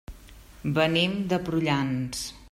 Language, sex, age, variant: Catalan, female, 50-59, Central